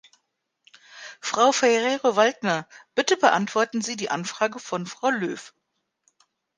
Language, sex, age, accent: German, female, 50-59, Deutschland Deutsch